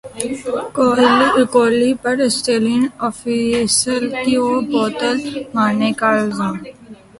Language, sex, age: Urdu, female, 19-29